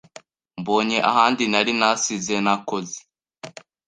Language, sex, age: Kinyarwanda, male, under 19